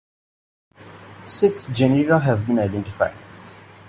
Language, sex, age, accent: English, male, 19-29, India and South Asia (India, Pakistan, Sri Lanka)